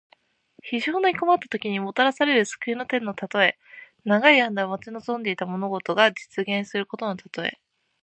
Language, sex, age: Japanese, female, 19-29